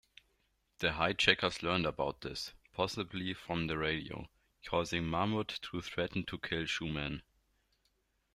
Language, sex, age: English, male, under 19